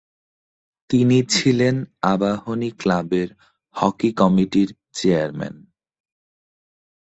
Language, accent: Bengali, প্রমিত